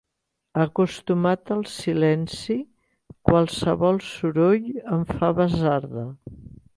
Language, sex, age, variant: Catalan, female, 60-69, Central